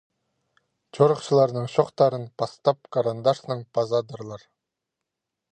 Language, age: Khakas, 19-29